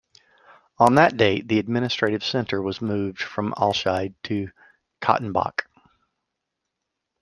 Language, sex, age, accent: English, male, 50-59, United States English